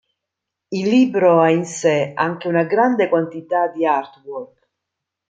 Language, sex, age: Italian, female, 50-59